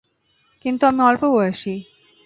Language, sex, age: Bengali, female, 19-29